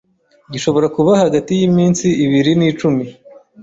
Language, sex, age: Kinyarwanda, male, 30-39